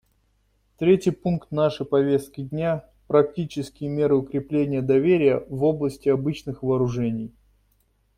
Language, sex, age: Russian, male, 30-39